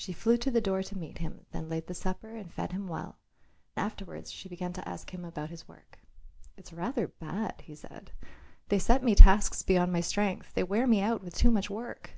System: none